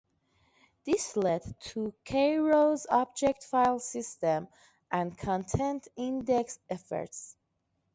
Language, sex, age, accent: English, female, 19-29, United States English